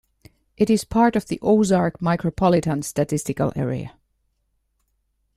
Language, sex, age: English, female, 40-49